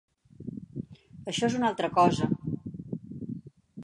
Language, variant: Catalan, Balear